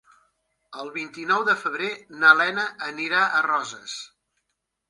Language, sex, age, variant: Catalan, male, 60-69, Central